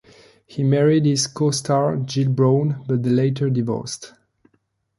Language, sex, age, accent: English, male, 19-29, United States English